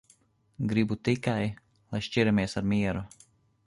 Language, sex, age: Latvian, male, 30-39